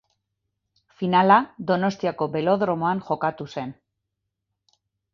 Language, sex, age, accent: Basque, female, 50-59, Mendebalekoa (Araba, Bizkaia, Gipuzkoako mendebaleko herri batzuk)